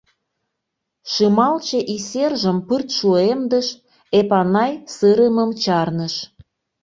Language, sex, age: Mari, female, 40-49